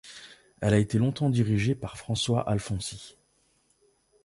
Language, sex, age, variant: French, male, 30-39, Français de métropole